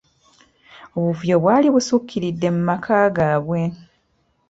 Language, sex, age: Ganda, female, 30-39